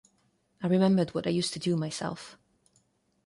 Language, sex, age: English, female, 30-39